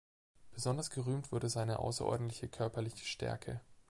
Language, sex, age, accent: German, male, 19-29, Deutschland Deutsch